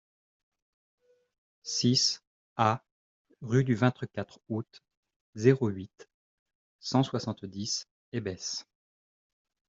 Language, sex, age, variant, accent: French, male, 30-39, Français des départements et régions d'outre-mer, Français de La Réunion